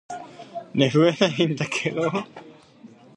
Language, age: English, 19-29